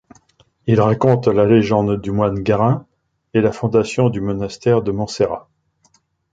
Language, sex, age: French, male, 60-69